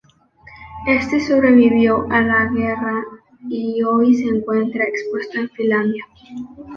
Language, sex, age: Spanish, female, under 19